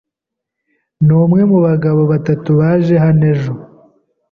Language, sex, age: Kinyarwanda, male, 19-29